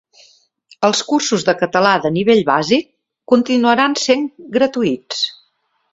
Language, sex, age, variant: Catalan, female, 60-69, Central